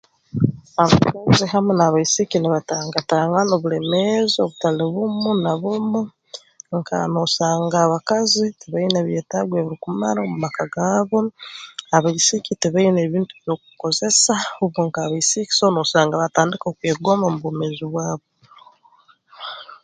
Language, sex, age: Tooro, female, 19-29